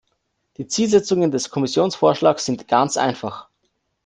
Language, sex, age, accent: German, male, 19-29, Österreichisches Deutsch